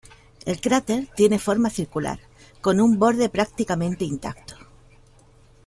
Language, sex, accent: Spanish, female, España: Sur peninsular (Andalucia, Extremadura, Murcia)